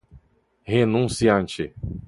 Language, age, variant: Portuguese, 30-39, Portuguese (Brasil)